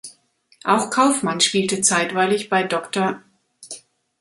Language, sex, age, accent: German, female, 50-59, Deutschland Deutsch